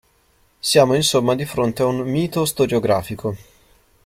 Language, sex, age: Italian, male, 19-29